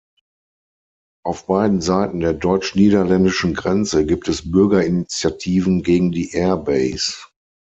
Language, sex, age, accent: German, male, 40-49, Deutschland Deutsch